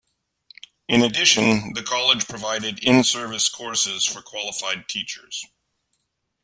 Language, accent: English, United States English